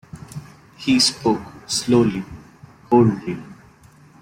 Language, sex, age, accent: English, male, 19-29, India and South Asia (India, Pakistan, Sri Lanka)